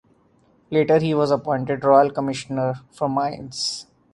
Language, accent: English, India and South Asia (India, Pakistan, Sri Lanka)